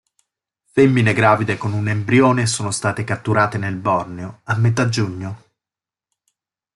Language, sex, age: Italian, male, 40-49